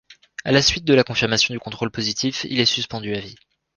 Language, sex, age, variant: French, male, 19-29, Français de métropole